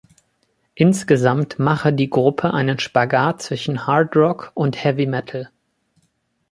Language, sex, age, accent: German, male, 19-29, Deutschland Deutsch